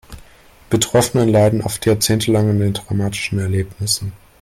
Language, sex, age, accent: German, male, under 19, Deutschland Deutsch